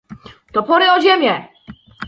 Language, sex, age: Polish, female, 19-29